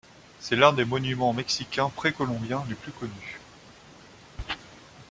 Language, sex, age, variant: French, male, 19-29, Français de métropole